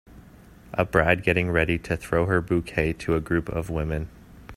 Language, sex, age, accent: English, male, 19-29, Canadian English